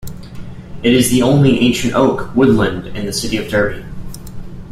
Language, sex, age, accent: English, male, 19-29, United States English